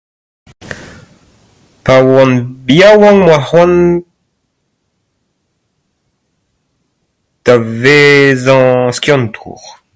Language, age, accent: Breton, 30-39, Kerneveg; Leoneg